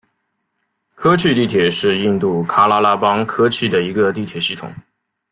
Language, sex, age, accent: Chinese, male, 19-29, 出生地：浙江省